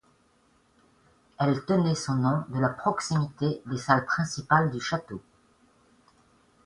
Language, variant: French, Français de métropole